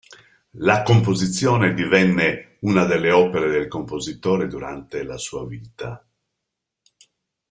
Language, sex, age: Italian, male, 60-69